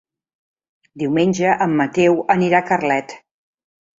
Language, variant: Catalan, Central